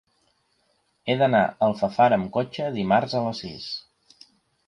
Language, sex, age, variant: Catalan, male, 40-49, Central